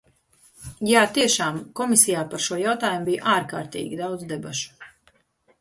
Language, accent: Latvian, bez akcenta